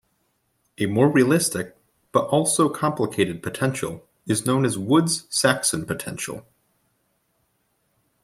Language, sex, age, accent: English, male, 19-29, United States English